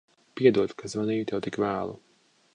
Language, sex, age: Latvian, male, 40-49